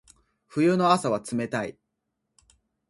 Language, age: Japanese, 19-29